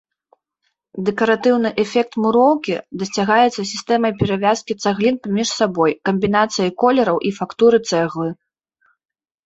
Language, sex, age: Belarusian, female, 30-39